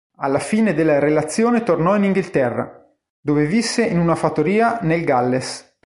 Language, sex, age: Italian, male, 40-49